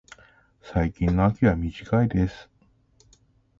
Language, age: Japanese, 40-49